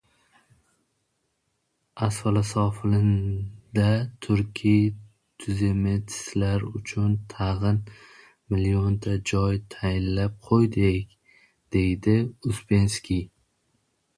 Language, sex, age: Uzbek, male, 19-29